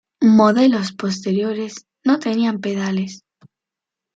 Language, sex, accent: Spanish, female, España: Sur peninsular (Andalucia, Extremadura, Murcia)